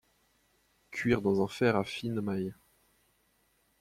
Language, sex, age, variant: French, male, 19-29, Français de métropole